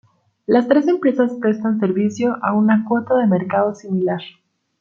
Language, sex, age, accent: Spanish, female, 19-29, México